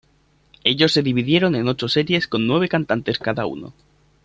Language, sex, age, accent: Spanish, male, 19-29, España: Centro-Sur peninsular (Madrid, Toledo, Castilla-La Mancha)